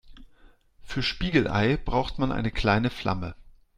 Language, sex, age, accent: German, male, 40-49, Deutschland Deutsch